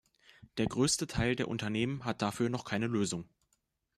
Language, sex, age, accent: German, male, 19-29, Deutschland Deutsch